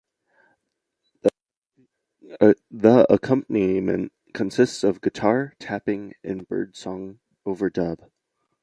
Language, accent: English, United States English